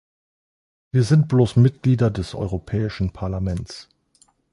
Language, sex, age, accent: German, male, 30-39, Deutschland Deutsch